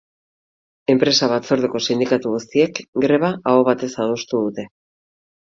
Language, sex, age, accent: Basque, female, 40-49, Mendebalekoa (Araba, Bizkaia, Gipuzkoako mendebaleko herri batzuk)